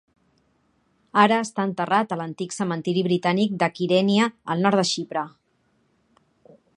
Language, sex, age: Catalan, female, 40-49